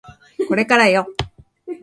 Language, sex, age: Japanese, female, 40-49